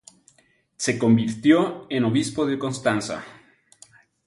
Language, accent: Spanish, México